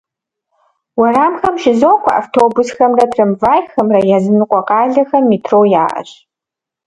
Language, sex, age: Kabardian, female, 19-29